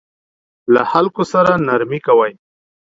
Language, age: Pashto, 40-49